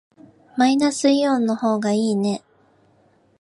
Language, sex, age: Japanese, female, 19-29